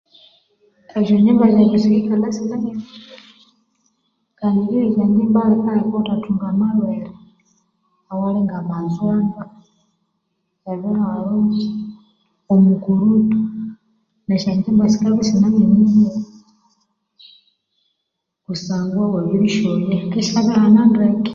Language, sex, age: Konzo, female, 30-39